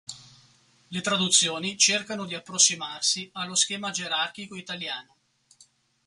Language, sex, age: Italian, male, 40-49